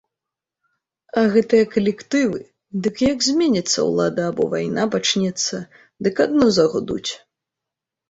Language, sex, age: Belarusian, female, under 19